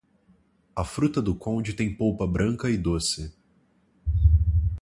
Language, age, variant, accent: Portuguese, 19-29, Portuguese (Brasil), Mineiro